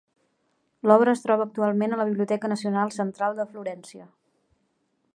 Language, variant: Catalan, Central